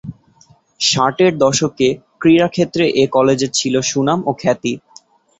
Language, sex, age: Bengali, male, 19-29